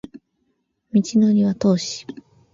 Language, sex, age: Japanese, female, 19-29